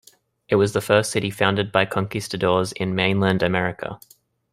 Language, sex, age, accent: English, male, 19-29, Australian English